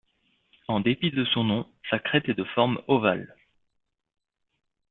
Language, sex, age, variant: French, male, 19-29, Français de métropole